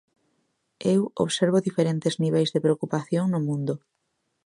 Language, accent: Galician, Normativo (estándar)